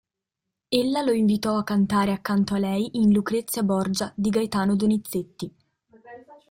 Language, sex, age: Italian, female, 19-29